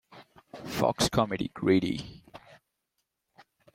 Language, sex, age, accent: English, male, 19-29, India and South Asia (India, Pakistan, Sri Lanka)